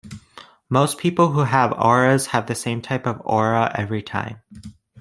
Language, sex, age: English, male, under 19